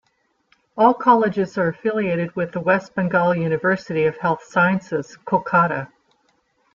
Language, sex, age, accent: English, female, 50-59, United States English